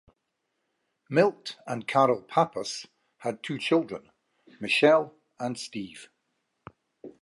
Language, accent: English, Scottish English